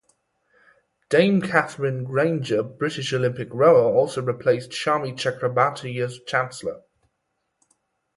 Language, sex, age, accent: English, male, 19-29, England English